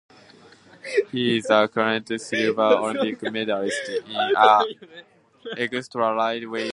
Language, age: English, under 19